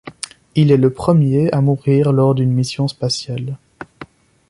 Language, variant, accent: French, Français d'Europe, Français de Belgique